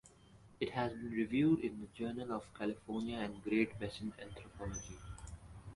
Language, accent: English, India and South Asia (India, Pakistan, Sri Lanka)